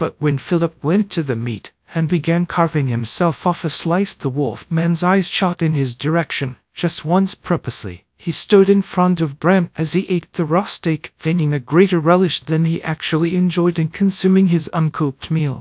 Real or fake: fake